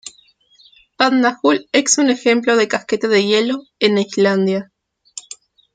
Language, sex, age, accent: Spanish, female, 19-29, Rioplatense: Argentina, Uruguay, este de Bolivia, Paraguay